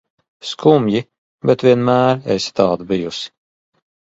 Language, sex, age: Latvian, male, 40-49